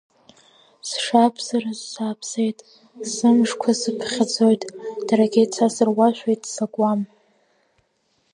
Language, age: Abkhazian, under 19